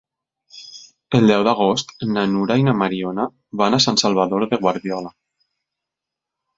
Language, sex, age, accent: Catalan, male, 30-39, valencià